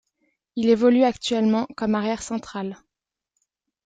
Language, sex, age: French, female, 19-29